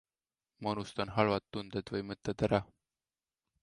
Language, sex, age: Estonian, male, 19-29